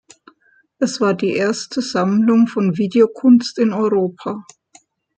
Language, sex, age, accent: German, female, 60-69, Deutschland Deutsch